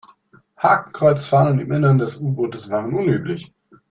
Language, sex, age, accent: German, male, 19-29, Deutschland Deutsch